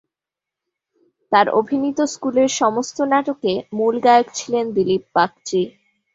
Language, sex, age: Bengali, female, 19-29